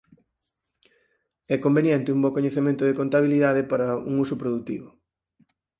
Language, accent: Galician, Normativo (estándar)